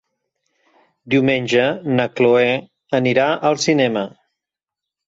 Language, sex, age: Catalan, male, 30-39